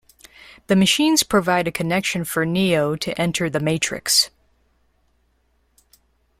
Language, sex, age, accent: English, female, 30-39, United States English